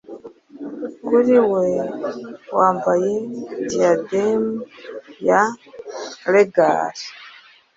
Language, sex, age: Kinyarwanda, female, 30-39